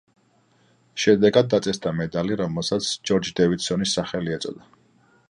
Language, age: Georgian, 40-49